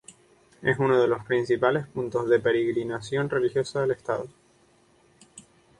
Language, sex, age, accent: Spanish, male, 19-29, España: Islas Canarias